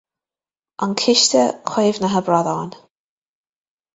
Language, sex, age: Irish, female, 30-39